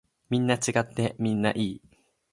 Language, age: Japanese, 19-29